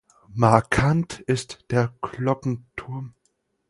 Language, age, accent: German, 19-29, Deutschland Deutsch